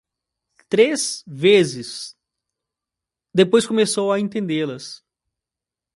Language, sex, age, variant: Portuguese, male, 30-39, Portuguese (Brasil)